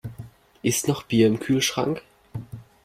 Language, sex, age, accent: German, male, under 19, Deutschland Deutsch